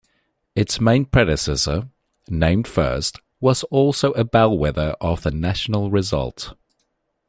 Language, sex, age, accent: English, male, 30-39, Southern African (South Africa, Zimbabwe, Namibia)